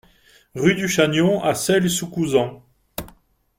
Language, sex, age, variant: French, male, 40-49, Français de métropole